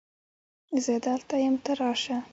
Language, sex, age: Pashto, female, 19-29